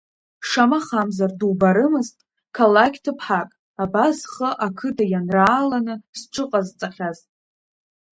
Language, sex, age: Abkhazian, female, under 19